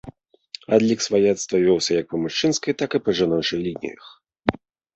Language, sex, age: Belarusian, male, 30-39